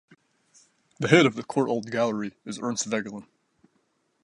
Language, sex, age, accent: English, male, 19-29, United States English